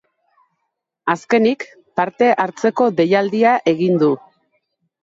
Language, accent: Basque, Erdialdekoa edo Nafarra (Gipuzkoa, Nafarroa)